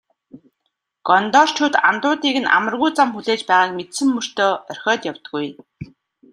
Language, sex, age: Mongolian, female, 30-39